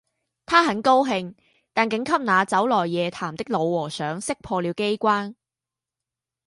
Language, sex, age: Chinese, female, 19-29